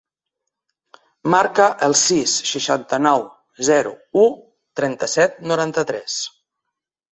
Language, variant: Catalan, Nord-Occidental